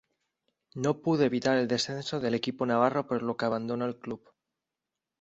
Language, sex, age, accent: Spanish, male, 19-29, España: Centro-Sur peninsular (Madrid, Toledo, Castilla-La Mancha)